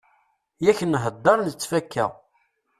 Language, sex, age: Kabyle, male, 30-39